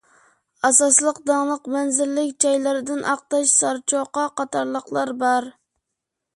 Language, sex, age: Uyghur, female, under 19